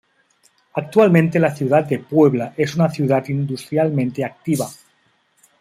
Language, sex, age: Spanish, male, 40-49